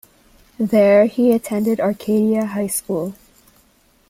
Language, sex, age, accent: English, female, under 19, United States English